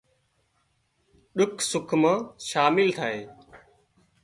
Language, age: Wadiyara Koli, 19-29